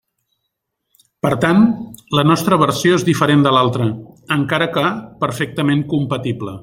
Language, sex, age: Catalan, male, 50-59